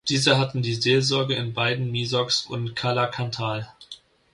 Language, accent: German, Deutschland Deutsch